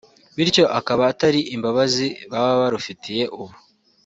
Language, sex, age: Kinyarwanda, male, under 19